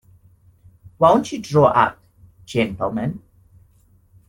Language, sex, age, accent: English, male, 19-29, Southern African (South Africa, Zimbabwe, Namibia)